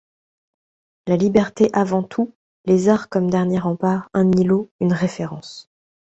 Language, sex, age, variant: French, female, 30-39, Français de métropole